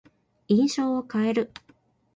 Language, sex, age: Japanese, female, 19-29